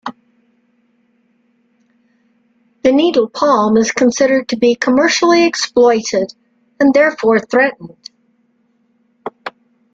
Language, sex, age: English, female, 60-69